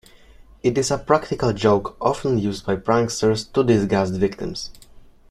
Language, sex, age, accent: English, male, under 19, United States English